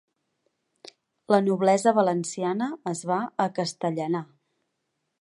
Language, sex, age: Catalan, female, 30-39